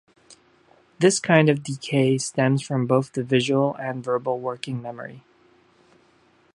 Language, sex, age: English, male, 19-29